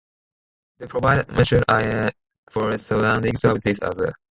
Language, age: English, under 19